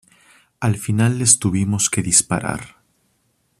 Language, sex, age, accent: Spanish, male, 30-39, Andino-Pacífico: Colombia, Perú, Ecuador, oeste de Bolivia y Venezuela andina